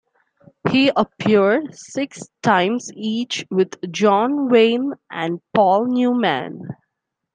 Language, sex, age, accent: English, female, 19-29, India and South Asia (India, Pakistan, Sri Lanka)